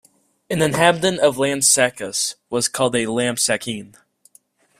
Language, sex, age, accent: English, male, under 19, United States English